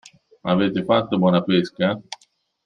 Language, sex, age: Italian, male, 40-49